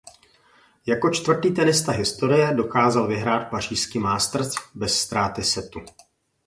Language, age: Czech, 40-49